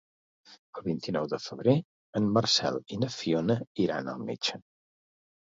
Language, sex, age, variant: Catalan, male, 60-69, Central